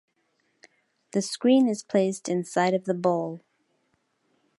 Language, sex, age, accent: English, female, 40-49, United States English